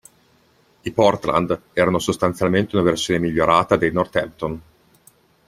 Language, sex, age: Italian, male, 30-39